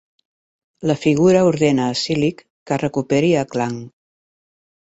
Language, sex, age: Catalan, female, 50-59